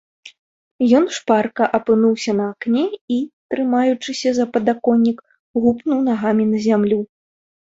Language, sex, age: Belarusian, female, 30-39